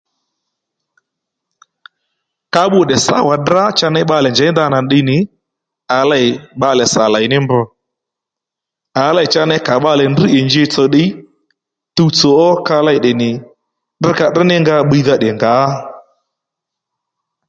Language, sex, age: Lendu, male, 40-49